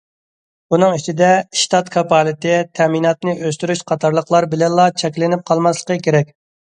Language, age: Uyghur, 30-39